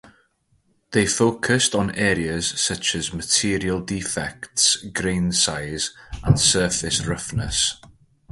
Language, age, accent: English, 30-39, Welsh English